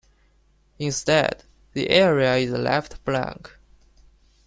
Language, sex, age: English, male, 19-29